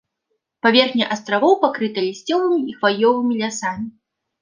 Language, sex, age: Belarusian, female, 19-29